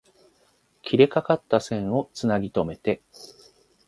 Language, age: Japanese, 40-49